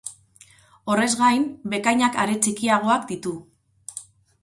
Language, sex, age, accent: Basque, female, 40-49, Mendebalekoa (Araba, Bizkaia, Gipuzkoako mendebaleko herri batzuk)